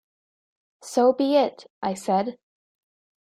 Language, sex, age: English, female, 19-29